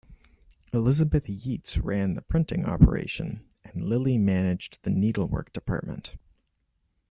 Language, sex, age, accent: English, male, under 19, Canadian English